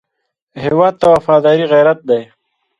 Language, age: Pashto, 30-39